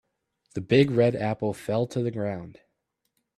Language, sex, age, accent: English, male, under 19, United States English